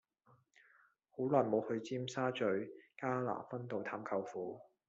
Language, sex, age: Cantonese, male, 40-49